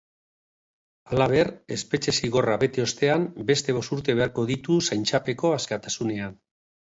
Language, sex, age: Basque, male, 60-69